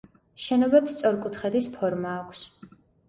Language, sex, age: Georgian, female, 19-29